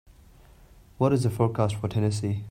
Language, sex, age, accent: English, male, 19-29, India and South Asia (India, Pakistan, Sri Lanka)